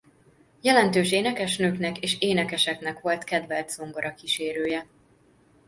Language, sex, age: Hungarian, female, 19-29